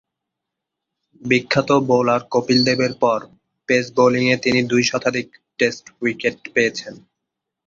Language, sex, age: Bengali, male, 19-29